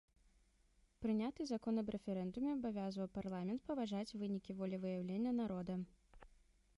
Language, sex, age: Belarusian, female, 19-29